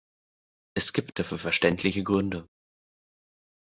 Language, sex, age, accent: German, male, 19-29, Deutschland Deutsch